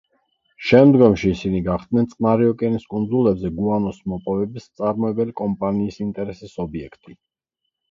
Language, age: Georgian, 50-59